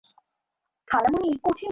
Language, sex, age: Bengali, male, 19-29